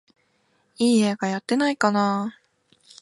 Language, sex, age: Japanese, female, 19-29